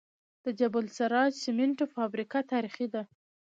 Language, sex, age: Pashto, female, under 19